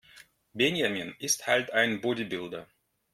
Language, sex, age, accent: German, male, 40-49, Russisch Deutsch